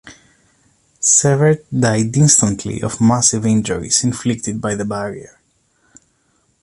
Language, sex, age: English, male, 19-29